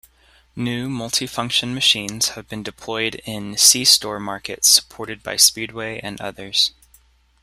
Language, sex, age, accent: English, male, 19-29, United States English